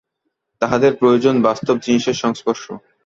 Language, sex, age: Bengali, male, under 19